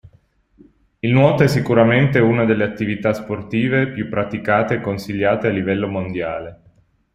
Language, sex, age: Italian, male, 30-39